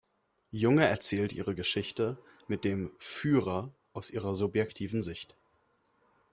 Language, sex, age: German, male, 19-29